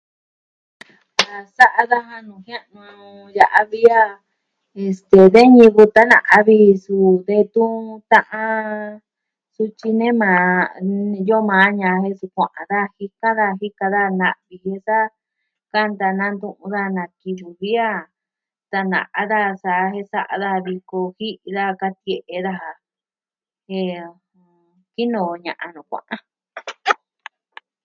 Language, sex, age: Southwestern Tlaxiaco Mixtec, female, 60-69